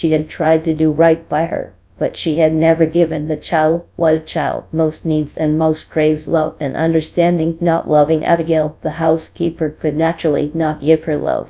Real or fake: fake